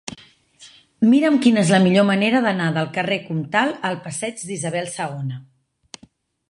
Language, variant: Catalan, Septentrional